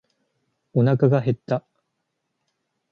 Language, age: Japanese, 19-29